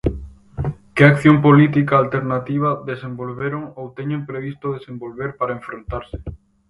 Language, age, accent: Galician, under 19, Atlántico (seseo e gheada)